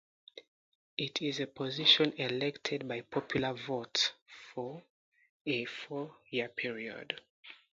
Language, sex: English, female